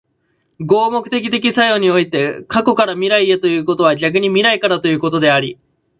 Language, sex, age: Japanese, male, 19-29